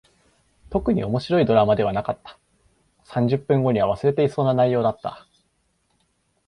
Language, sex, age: Japanese, male, 19-29